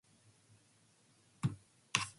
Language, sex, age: English, female, 19-29